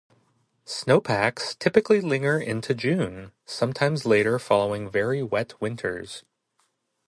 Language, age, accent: English, 30-39, United States English